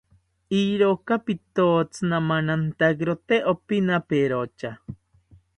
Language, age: South Ucayali Ashéninka, 30-39